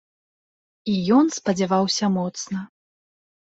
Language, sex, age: Belarusian, female, 30-39